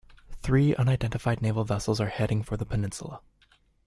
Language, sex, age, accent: English, male, 19-29, Canadian English